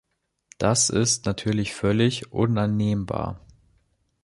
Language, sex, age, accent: German, male, under 19, Deutschland Deutsch